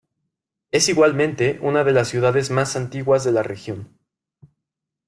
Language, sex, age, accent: Spanish, male, 19-29, México